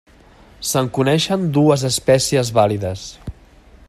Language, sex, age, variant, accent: Catalan, male, 40-49, Central, central